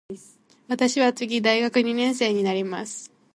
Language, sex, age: Japanese, female, 19-29